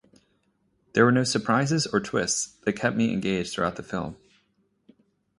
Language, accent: English, United States English